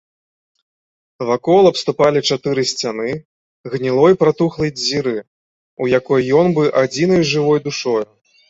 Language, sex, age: Belarusian, male, 30-39